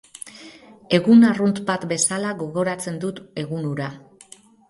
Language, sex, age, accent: Basque, female, 50-59, Mendebalekoa (Araba, Bizkaia, Gipuzkoako mendebaleko herri batzuk)